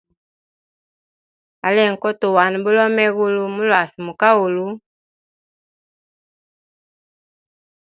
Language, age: Hemba, 19-29